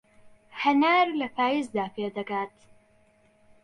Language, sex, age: Central Kurdish, male, 40-49